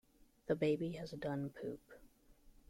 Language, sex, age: English, male, 19-29